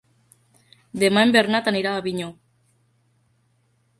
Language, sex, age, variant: Catalan, female, 19-29, Nord-Occidental